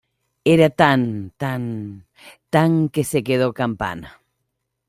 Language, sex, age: Spanish, female, 50-59